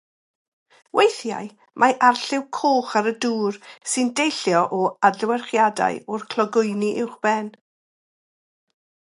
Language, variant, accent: Welsh, South-Eastern Welsh, Y Deyrnas Unedig Cymraeg